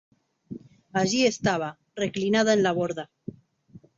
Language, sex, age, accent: Spanish, female, 40-49, Rioplatense: Argentina, Uruguay, este de Bolivia, Paraguay